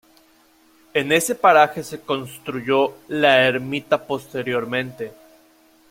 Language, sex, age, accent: Spanish, male, 19-29, México